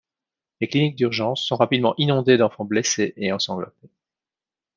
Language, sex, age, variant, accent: French, male, 30-39, Français d'Europe, Français de Belgique